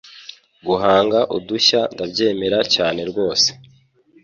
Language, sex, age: Kinyarwanda, male, 19-29